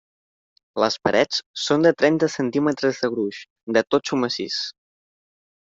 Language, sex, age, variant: Catalan, male, 19-29, Central